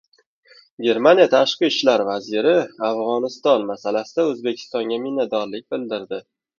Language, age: Uzbek, 19-29